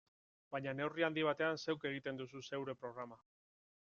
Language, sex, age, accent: Basque, male, 30-39, Erdialdekoa edo Nafarra (Gipuzkoa, Nafarroa)